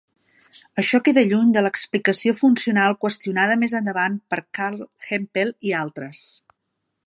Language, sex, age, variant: Catalan, female, 50-59, Central